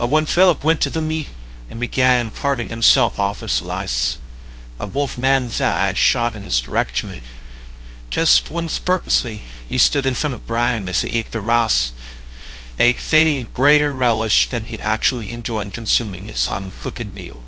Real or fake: fake